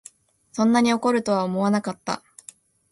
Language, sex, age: Japanese, female, 19-29